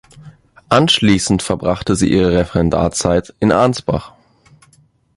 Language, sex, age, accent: German, male, 19-29, Deutschland Deutsch